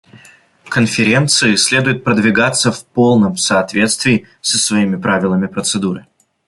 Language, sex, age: Russian, male, 19-29